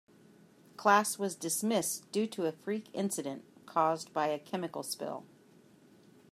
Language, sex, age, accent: English, female, 50-59, United States English